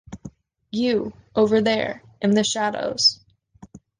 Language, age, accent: English, 19-29, United States English